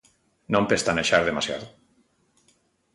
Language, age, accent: Galician, 50-59, Atlántico (seseo e gheada)